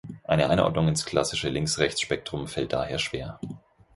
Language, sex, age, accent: German, male, 30-39, Deutschland Deutsch